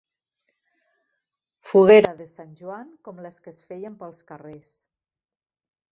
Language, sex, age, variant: Catalan, female, 50-59, Central